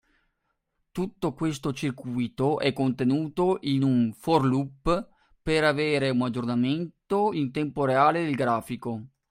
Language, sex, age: Italian, male, 40-49